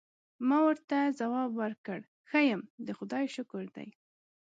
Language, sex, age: Pashto, female, 19-29